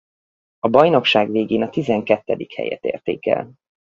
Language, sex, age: Hungarian, male, 30-39